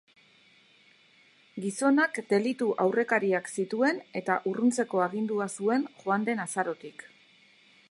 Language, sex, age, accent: Basque, female, 50-59, Erdialdekoa edo Nafarra (Gipuzkoa, Nafarroa)